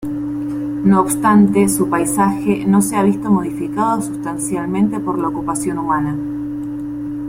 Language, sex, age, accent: Spanish, female, 30-39, Rioplatense: Argentina, Uruguay, este de Bolivia, Paraguay